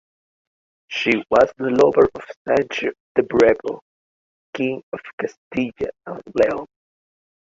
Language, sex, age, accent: English, male, 19-29, United States English